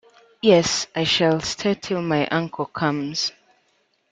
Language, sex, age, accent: English, female, 19-29, England English